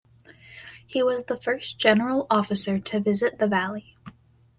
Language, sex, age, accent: English, female, under 19, United States English